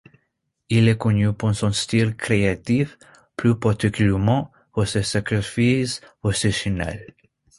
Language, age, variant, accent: French, 19-29, Français d'Amérique du Nord, Français des États-Unis